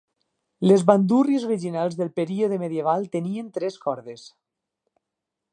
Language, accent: Catalan, valencià